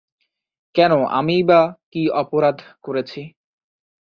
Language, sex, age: Bengali, male, 19-29